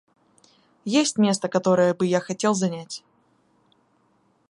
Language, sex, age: Russian, female, 19-29